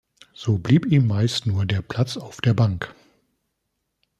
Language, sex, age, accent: German, male, 40-49, Deutschland Deutsch